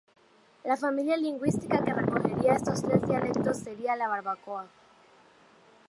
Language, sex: Spanish, female